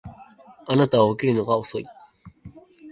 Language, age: Japanese, 19-29